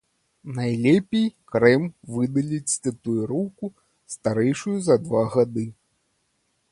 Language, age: Belarusian, 30-39